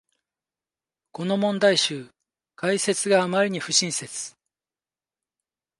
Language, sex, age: Japanese, male, 50-59